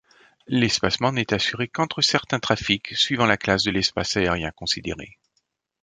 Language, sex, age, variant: French, male, 50-59, Français de métropole